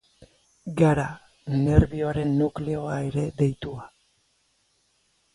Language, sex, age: Basque, male, 40-49